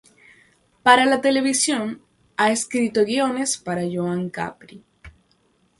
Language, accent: Spanish, Caribe: Cuba, Venezuela, Puerto Rico, República Dominicana, Panamá, Colombia caribeña, México caribeño, Costa del golfo de México